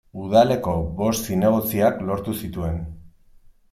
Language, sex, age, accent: Basque, male, 30-39, Mendebalekoa (Araba, Bizkaia, Gipuzkoako mendebaleko herri batzuk)